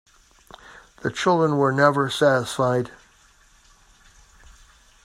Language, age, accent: English, 40-49, United States English